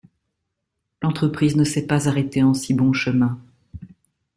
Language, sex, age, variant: French, female, 50-59, Français de métropole